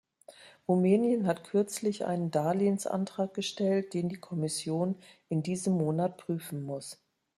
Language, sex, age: German, female, 50-59